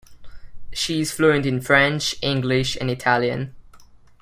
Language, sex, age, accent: English, male, under 19, England English